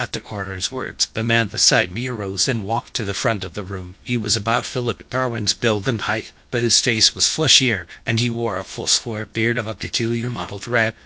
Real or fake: fake